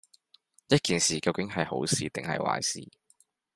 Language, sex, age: Cantonese, male, 19-29